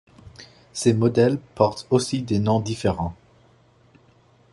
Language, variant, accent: French, Français d'Amérique du Nord, Français du Canada